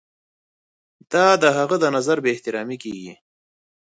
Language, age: Pashto, 30-39